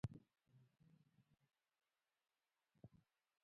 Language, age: Pashto, 19-29